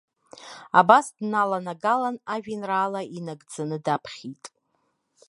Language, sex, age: Abkhazian, female, 40-49